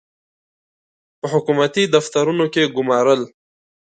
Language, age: Pashto, 19-29